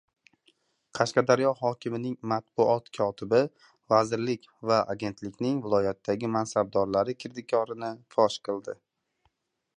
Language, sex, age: Uzbek, male, 19-29